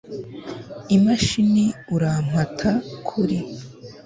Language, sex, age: Kinyarwanda, female, under 19